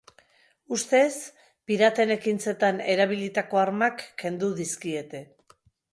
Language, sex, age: Basque, female, 50-59